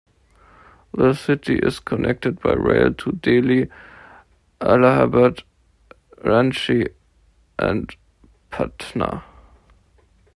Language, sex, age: English, male, 19-29